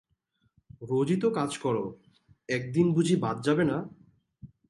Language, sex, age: Bengali, male, 19-29